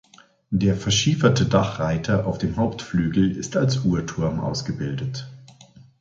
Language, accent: German, Deutschland Deutsch